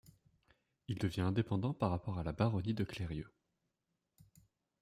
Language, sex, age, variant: French, male, 19-29, Français de métropole